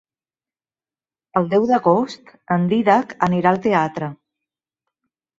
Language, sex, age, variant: Catalan, female, 50-59, Central